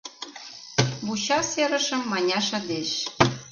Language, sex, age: Mari, female, 40-49